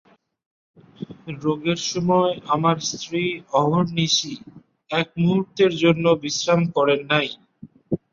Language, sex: Bengali, male